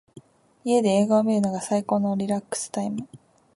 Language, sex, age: Japanese, female, 19-29